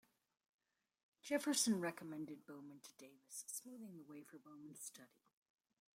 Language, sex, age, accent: English, female, 50-59, United States English